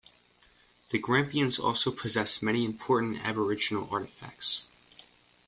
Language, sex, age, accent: English, male, under 19, United States English